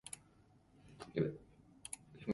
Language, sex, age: Japanese, male, 19-29